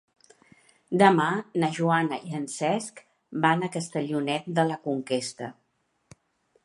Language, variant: Catalan, Central